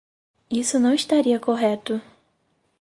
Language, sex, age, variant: Portuguese, female, 19-29, Portuguese (Brasil)